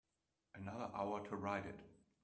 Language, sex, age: English, male, 50-59